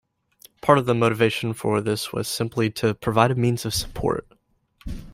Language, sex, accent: English, male, United States English